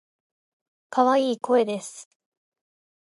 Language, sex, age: Japanese, female, 19-29